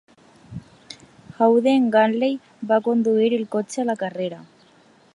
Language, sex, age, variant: Catalan, female, under 19, Alacantí